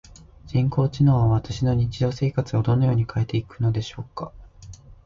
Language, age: Japanese, 19-29